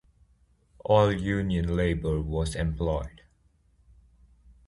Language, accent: English, England English